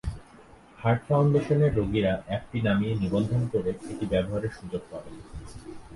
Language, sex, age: Bengali, male, 19-29